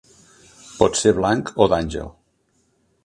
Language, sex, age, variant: Catalan, male, 60-69, Central